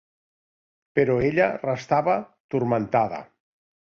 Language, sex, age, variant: Catalan, male, 60-69, Central